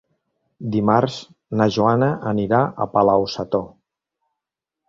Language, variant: Catalan, Nord-Occidental